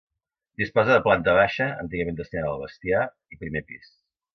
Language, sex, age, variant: Catalan, male, 60-69, Central